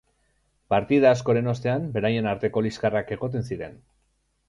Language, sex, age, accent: Basque, male, 30-39, Erdialdekoa edo Nafarra (Gipuzkoa, Nafarroa)